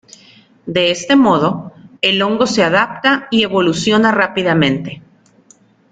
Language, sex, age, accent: Spanish, female, 30-39, México